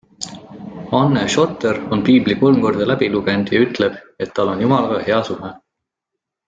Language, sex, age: Estonian, male, 19-29